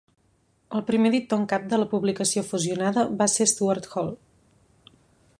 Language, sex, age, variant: Catalan, female, 19-29, Central